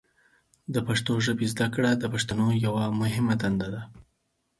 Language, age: Pashto, 19-29